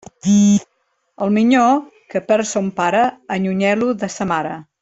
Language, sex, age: Catalan, female, 60-69